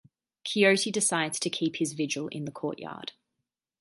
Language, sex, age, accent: English, female, 19-29, Australian English